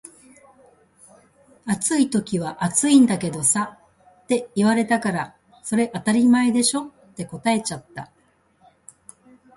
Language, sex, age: Japanese, female, 60-69